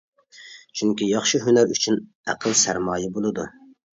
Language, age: Uyghur, 30-39